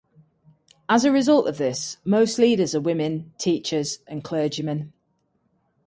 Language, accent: English, England English